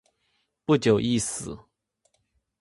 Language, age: Chinese, 19-29